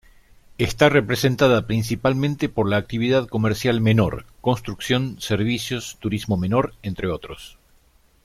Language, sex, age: Spanish, male, 50-59